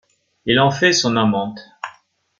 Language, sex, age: French, male, 50-59